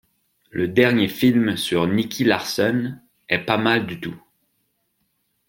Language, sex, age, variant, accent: French, male, 30-39, Français d'Amérique du Nord, Français du Canada